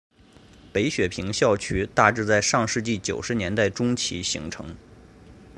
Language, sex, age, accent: Chinese, male, 30-39, 出生地：河南省